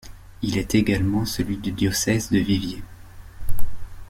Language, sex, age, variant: French, male, 30-39, Français de métropole